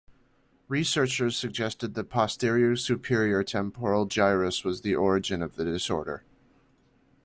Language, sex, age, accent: English, male, 19-29, United States English